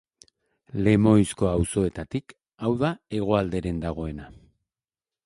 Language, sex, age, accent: Basque, male, 40-49, Erdialdekoa edo Nafarra (Gipuzkoa, Nafarroa)